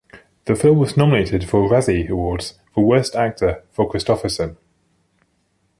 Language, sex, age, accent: English, male, 30-39, England English